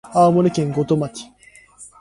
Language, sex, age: Japanese, male, 19-29